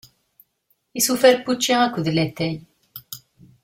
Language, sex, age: Kabyle, female, 40-49